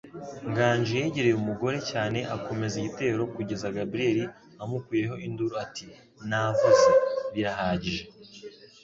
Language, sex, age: Kinyarwanda, male, 19-29